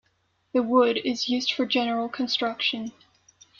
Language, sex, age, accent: English, female, 19-29, United States English